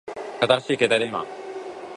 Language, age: Japanese, under 19